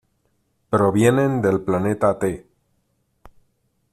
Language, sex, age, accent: Spanish, male, 40-49, España: Centro-Sur peninsular (Madrid, Toledo, Castilla-La Mancha)